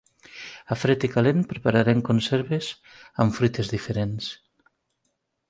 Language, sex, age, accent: Catalan, female, 40-49, valencià